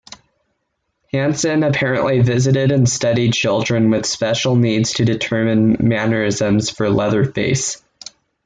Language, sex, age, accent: English, male, under 19, United States English